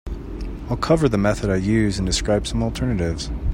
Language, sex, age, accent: English, male, 30-39, United States English